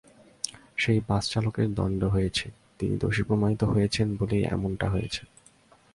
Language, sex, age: Bengali, male, 19-29